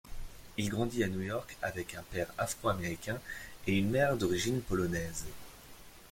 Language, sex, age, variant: French, male, 30-39, Français de métropole